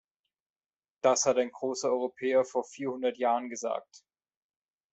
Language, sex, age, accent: German, male, 30-39, Deutschland Deutsch